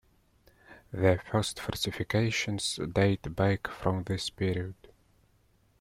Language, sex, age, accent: English, male, 30-39, United States English